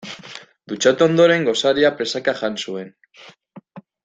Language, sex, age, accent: Basque, male, 19-29, Mendebalekoa (Araba, Bizkaia, Gipuzkoako mendebaleko herri batzuk)